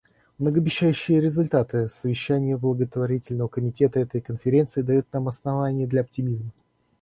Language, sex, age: Russian, male, 19-29